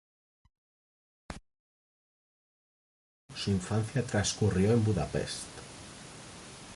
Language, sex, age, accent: Spanish, male, 30-39, España: Centro-Sur peninsular (Madrid, Toledo, Castilla-La Mancha)